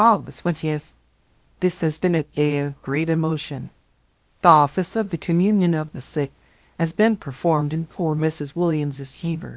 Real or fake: fake